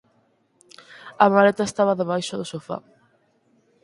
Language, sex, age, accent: Galician, female, 19-29, Normativo (estándar)